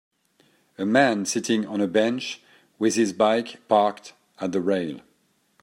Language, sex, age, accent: English, male, 40-49, United States English